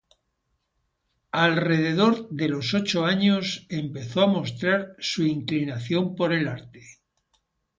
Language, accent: Spanish, España: Centro-Sur peninsular (Madrid, Toledo, Castilla-La Mancha)